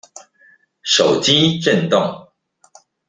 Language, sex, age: Chinese, male, 40-49